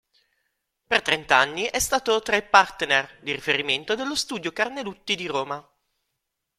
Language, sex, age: Italian, male, 30-39